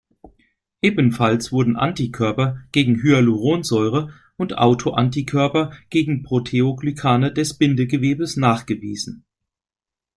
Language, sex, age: German, male, 40-49